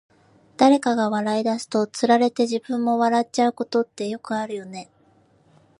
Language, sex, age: Japanese, female, 19-29